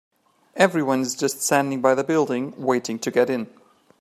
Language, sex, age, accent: English, male, 30-39, England English